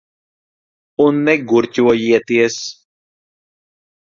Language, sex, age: Latvian, male, 40-49